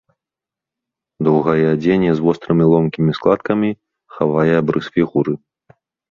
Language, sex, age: Belarusian, male, 30-39